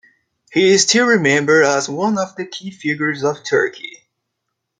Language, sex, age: English, male, 30-39